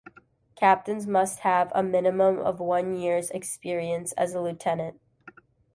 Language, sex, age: English, female, 19-29